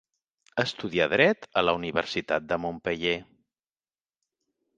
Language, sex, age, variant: Catalan, male, 40-49, Central